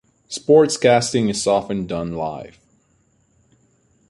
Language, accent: English, United States English